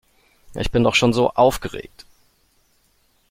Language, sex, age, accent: German, male, 30-39, Deutschland Deutsch